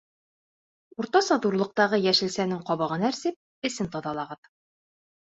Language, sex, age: Bashkir, female, 30-39